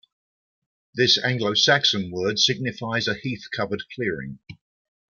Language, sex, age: English, male, 60-69